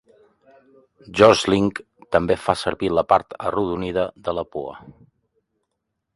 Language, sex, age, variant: Catalan, male, 40-49, Central